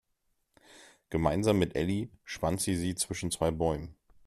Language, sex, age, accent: German, male, 30-39, Deutschland Deutsch